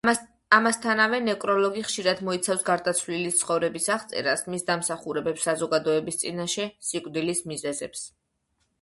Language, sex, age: Georgian, female, 30-39